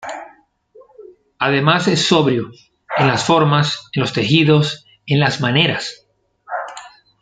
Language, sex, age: Spanish, male, 40-49